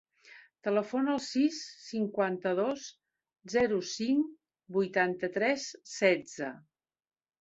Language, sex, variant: Catalan, female, Central